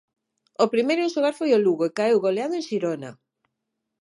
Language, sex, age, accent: Galician, female, 50-59, Atlántico (seseo e gheada)